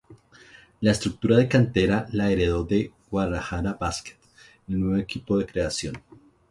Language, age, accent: Spanish, 40-49, Andino-Pacífico: Colombia, Perú, Ecuador, oeste de Bolivia y Venezuela andina